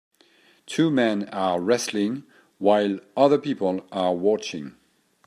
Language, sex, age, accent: English, male, 40-49, United States English